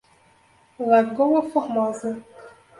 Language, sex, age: Portuguese, female, 30-39